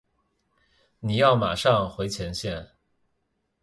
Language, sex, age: Chinese, male, 19-29